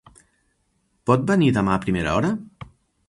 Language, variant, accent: Catalan, Central, Barcelonès